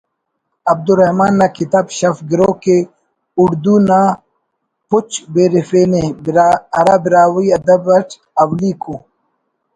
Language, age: Brahui, 30-39